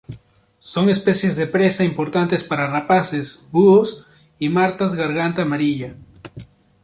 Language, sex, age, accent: Spanish, male, 19-29, Andino-Pacífico: Colombia, Perú, Ecuador, oeste de Bolivia y Venezuela andina